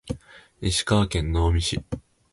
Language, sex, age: Japanese, male, 19-29